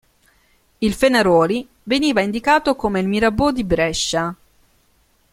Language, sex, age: Italian, female, 40-49